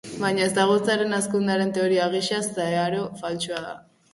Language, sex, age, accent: Basque, female, under 19, Mendebalekoa (Araba, Bizkaia, Gipuzkoako mendebaleko herri batzuk)